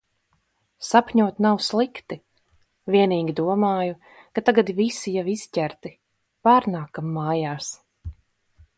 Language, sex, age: Latvian, female, 30-39